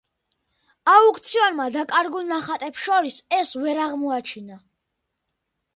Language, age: Georgian, under 19